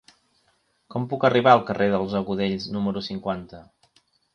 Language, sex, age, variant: Catalan, male, 40-49, Central